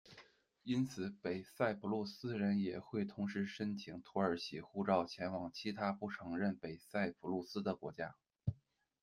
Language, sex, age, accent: Chinese, male, 30-39, 出生地：北京市